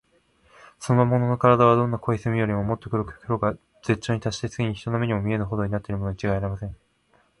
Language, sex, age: Japanese, male, 19-29